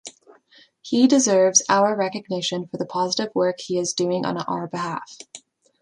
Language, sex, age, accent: English, female, 19-29, Canadian English